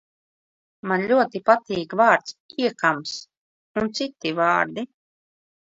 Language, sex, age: Latvian, female, 40-49